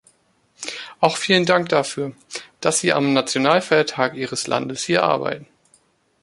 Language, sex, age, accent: German, male, 30-39, Deutschland Deutsch